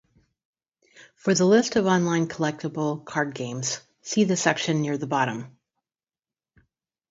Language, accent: English, United States English